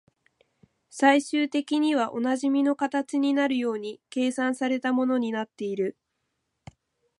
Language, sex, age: Japanese, female, 19-29